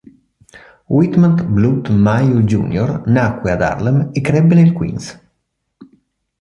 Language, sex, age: Italian, male, 30-39